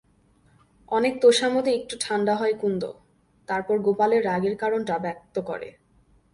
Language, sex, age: Bengali, female, 19-29